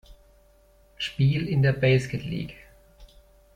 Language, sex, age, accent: German, male, 30-39, Deutschland Deutsch